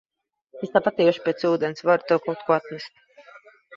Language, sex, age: Latvian, female, 30-39